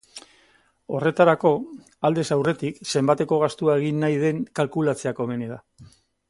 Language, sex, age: Basque, male, 60-69